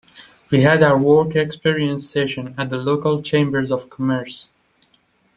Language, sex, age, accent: English, male, 19-29, United States English